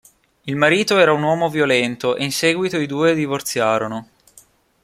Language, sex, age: Italian, male, 19-29